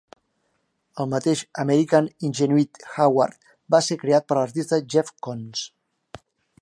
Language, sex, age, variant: Catalan, male, 50-59, Central